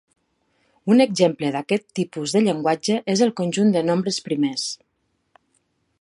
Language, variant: Catalan, Nord-Occidental